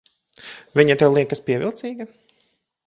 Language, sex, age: Latvian, male, 19-29